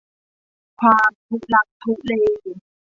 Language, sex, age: Thai, female, 19-29